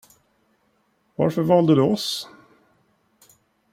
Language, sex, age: Swedish, male, 40-49